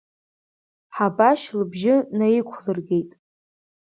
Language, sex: Abkhazian, female